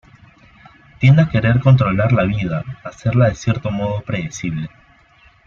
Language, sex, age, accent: Spanish, male, 19-29, Andino-Pacífico: Colombia, Perú, Ecuador, oeste de Bolivia y Venezuela andina